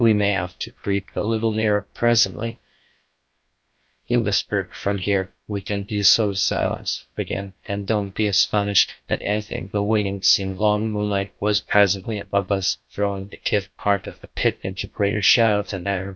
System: TTS, GlowTTS